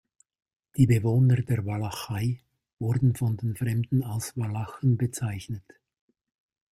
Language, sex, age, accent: German, male, 70-79, Schweizerdeutsch